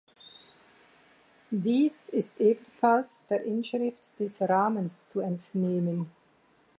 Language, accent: German, Schweizerdeutsch